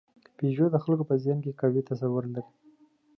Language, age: Pashto, 19-29